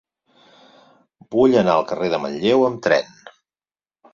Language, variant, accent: Catalan, Central, Barceloní